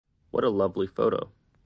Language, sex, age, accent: English, male, 19-29, United States English